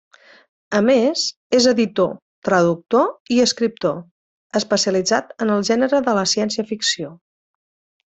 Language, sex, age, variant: Catalan, female, 50-59, Central